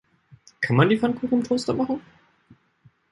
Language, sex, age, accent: German, male, 19-29, Deutschland Deutsch